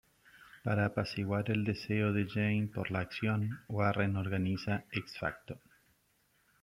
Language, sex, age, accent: Spanish, male, 40-49, Rioplatense: Argentina, Uruguay, este de Bolivia, Paraguay